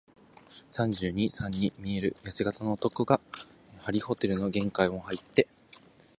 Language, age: Japanese, 19-29